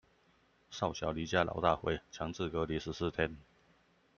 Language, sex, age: Chinese, male, 40-49